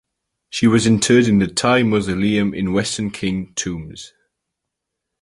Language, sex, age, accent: English, male, under 19, England English